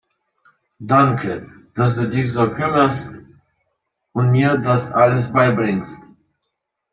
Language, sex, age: German, male, 30-39